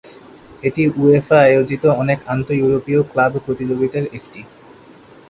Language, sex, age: Bengali, male, 19-29